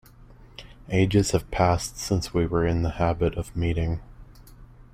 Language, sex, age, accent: English, male, under 19, United States English